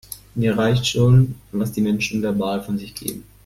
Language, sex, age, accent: German, male, under 19, Deutschland Deutsch